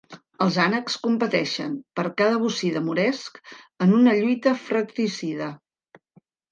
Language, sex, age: Catalan, female, 50-59